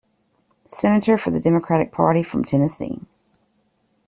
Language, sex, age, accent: English, female, 30-39, United States English